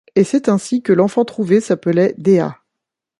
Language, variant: French, Français de métropole